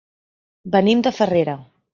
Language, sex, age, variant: Catalan, female, 19-29, Central